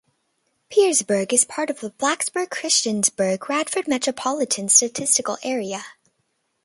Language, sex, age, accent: English, female, under 19, United States English